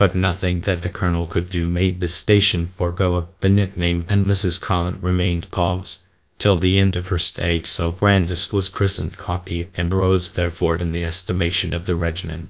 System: TTS, GlowTTS